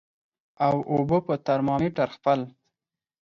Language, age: Pashto, 19-29